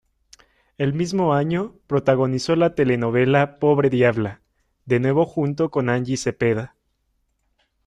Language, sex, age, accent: Spanish, male, 19-29, México